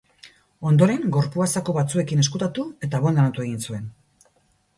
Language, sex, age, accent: Basque, female, 40-49, Erdialdekoa edo Nafarra (Gipuzkoa, Nafarroa)